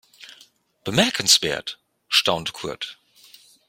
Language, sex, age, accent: German, male, 50-59, Deutschland Deutsch